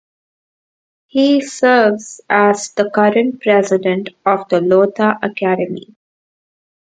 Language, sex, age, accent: English, female, under 19, India and South Asia (India, Pakistan, Sri Lanka)